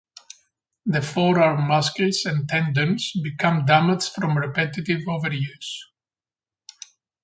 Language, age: English, 40-49